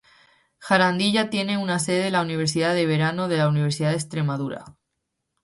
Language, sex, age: Spanish, female, 19-29